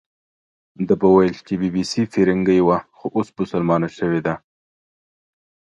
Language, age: Pashto, 30-39